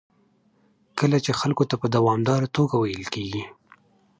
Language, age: Pashto, 19-29